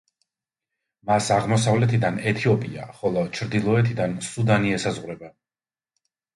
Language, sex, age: Georgian, male, 30-39